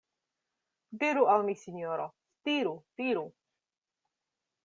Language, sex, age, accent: Esperanto, female, 40-49, Internacia